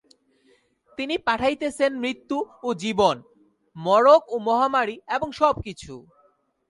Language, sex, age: Bengali, male, 19-29